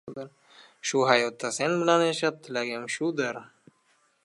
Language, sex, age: Uzbek, male, under 19